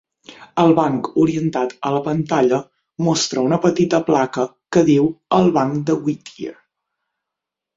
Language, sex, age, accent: Catalan, female, 19-29, central; septentrional